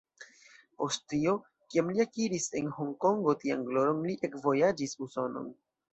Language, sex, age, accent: Esperanto, male, under 19, Internacia